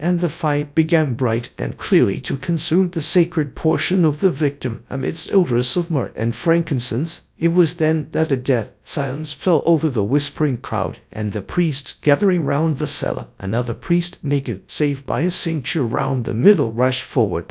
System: TTS, GradTTS